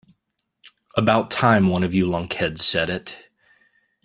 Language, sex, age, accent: English, male, 30-39, United States English